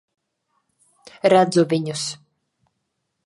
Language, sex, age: Latvian, female, 30-39